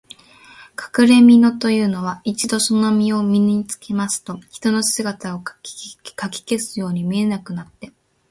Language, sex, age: Japanese, female, under 19